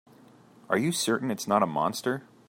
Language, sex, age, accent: English, male, 30-39, Canadian English